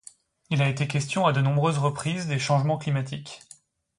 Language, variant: French, Français de métropole